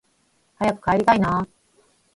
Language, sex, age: Japanese, female, 40-49